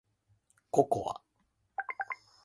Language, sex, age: Japanese, male, 19-29